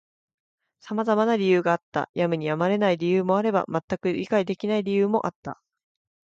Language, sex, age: Japanese, female, 19-29